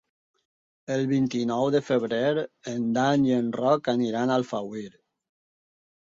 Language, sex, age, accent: Catalan, male, 50-59, valencià